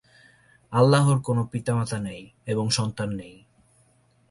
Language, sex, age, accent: Bengali, male, 19-29, Native